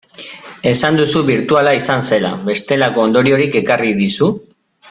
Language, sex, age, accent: Basque, male, 40-49, Mendebalekoa (Araba, Bizkaia, Gipuzkoako mendebaleko herri batzuk)